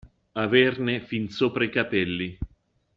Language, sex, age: Italian, male, 50-59